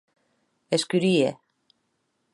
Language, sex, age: Occitan, female, 50-59